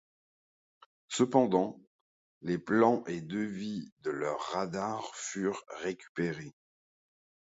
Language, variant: French, Français de métropole